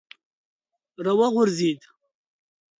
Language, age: Pashto, 50-59